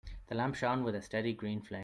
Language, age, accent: English, 30-39, Irish English